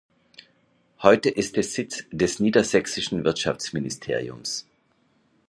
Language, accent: German, Österreichisches Deutsch